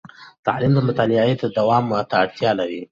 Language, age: Pashto, 19-29